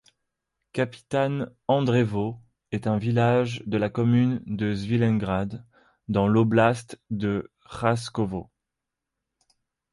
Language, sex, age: French, male, 30-39